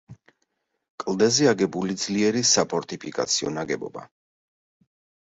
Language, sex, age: Georgian, male, 40-49